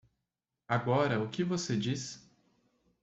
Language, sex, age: Portuguese, male, 19-29